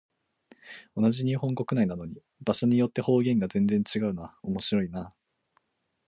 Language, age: Japanese, 19-29